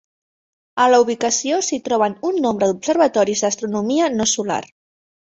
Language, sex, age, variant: Catalan, female, 19-29, Central